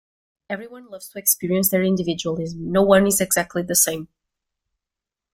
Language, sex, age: English, female, 19-29